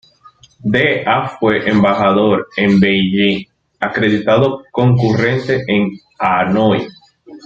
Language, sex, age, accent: Spanish, male, 30-39, Caribe: Cuba, Venezuela, Puerto Rico, República Dominicana, Panamá, Colombia caribeña, México caribeño, Costa del golfo de México